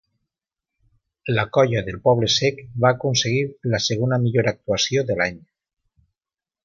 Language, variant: Catalan, Valencià meridional